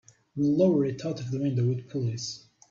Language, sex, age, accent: English, male, 19-29, United States English